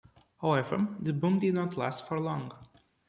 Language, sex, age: English, male, 19-29